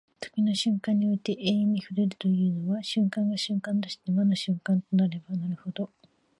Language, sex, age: Japanese, female, 19-29